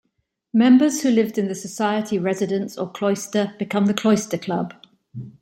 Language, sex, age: English, female, 50-59